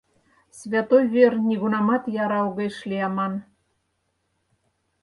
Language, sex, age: Mari, female, 60-69